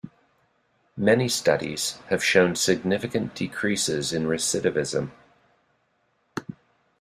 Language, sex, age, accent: English, male, 50-59, United States English